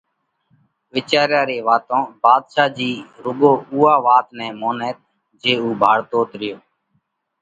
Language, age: Parkari Koli, 30-39